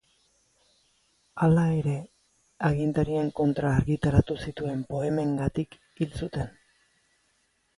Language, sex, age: Basque, male, 40-49